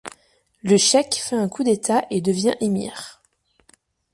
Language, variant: French, Français de métropole